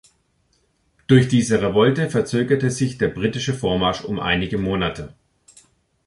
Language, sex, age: German, male, 50-59